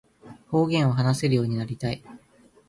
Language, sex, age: Japanese, male, 19-29